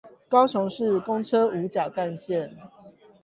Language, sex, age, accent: Chinese, male, 30-39, 出生地：桃園市